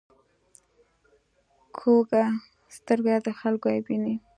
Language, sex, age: Pashto, female, 30-39